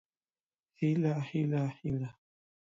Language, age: Pashto, 19-29